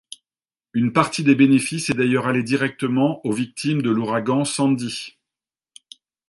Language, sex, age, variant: French, male, 50-59, Français de métropole